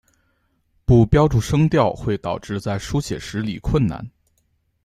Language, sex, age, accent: Chinese, male, 19-29, 出生地：河北省